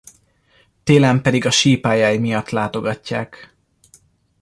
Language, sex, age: Hungarian, male, 19-29